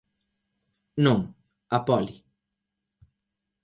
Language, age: Galician, 19-29